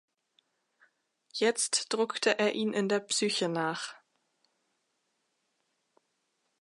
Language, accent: German, Deutschland Deutsch